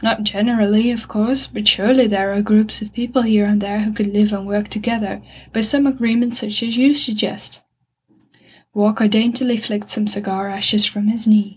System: none